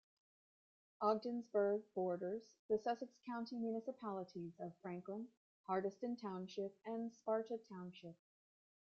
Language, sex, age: English, female, 40-49